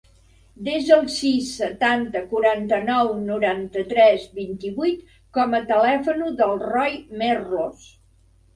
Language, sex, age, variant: Catalan, female, 60-69, Central